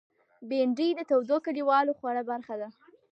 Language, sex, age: Pashto, female, under 19